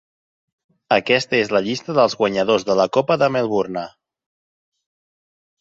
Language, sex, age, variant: Catalan, male, 30-39, Central